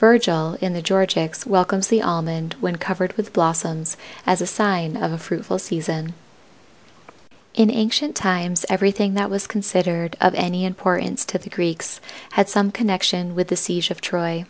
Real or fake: real